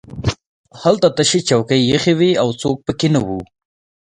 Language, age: Pashto, 19-29